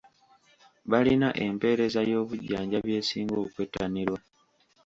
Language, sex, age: Ganda, male, 19-29